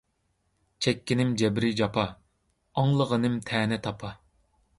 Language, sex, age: Uyghur, male, 30-39